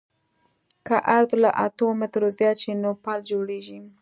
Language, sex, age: Pashto, female, 30-39